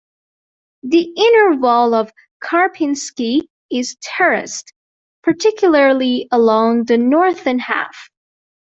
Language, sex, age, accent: English, female, 19-29, United States English